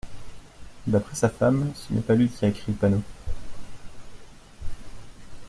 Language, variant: French, Français de métropole